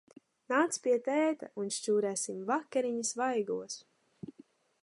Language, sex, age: Latvian, female, under 19